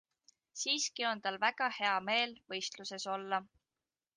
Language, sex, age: Estonian, female, 19-29